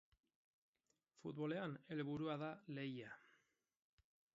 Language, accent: Basque, Erdialdekoa edo Nafarra (Gipuzkoa, Nafarroa)